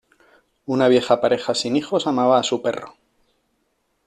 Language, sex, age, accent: Spanish, male, 40-49, España: Norte peninsular (Asturias, Castilla y León, Cantabria, País Vasco, Navarra, Aragón, La Rioja, Guadalajara, Cuenca)